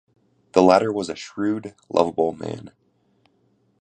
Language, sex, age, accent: English, male, 19-29, United States English